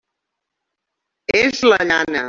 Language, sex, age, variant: Catalan, female, 40-49, Central